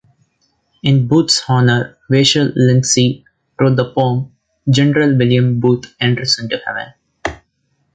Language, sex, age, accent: English, male, 19-29, India and South Asia (India, Pakistan, Sri Lanka)